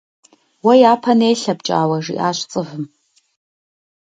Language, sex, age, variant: Kabardian, female, 50-59, Адыгэбзэ (Къэбэрдей, Кирил, псоми зэдай)